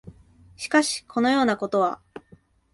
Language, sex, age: Japanese, female, 19-29